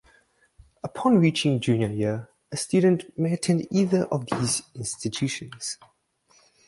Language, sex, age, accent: English, male, under 19, Southern African (South Africa, Zimbabwe, Namibia)